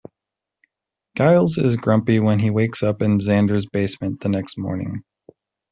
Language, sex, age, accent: English, male, 30-39, United States English